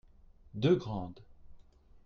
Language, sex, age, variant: French, male, 30-39, Français de métropole